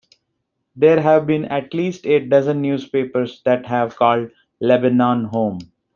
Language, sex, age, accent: English, male, 30-39, India and South Asia (India, Pakistan, Sri Lanka)